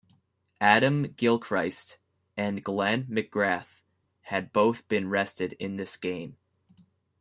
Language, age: English, 19-29